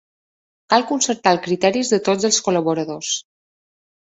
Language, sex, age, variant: Catalan, female, 40-49, Balear